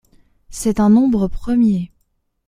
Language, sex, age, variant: French, female, 19-29, Français de métropole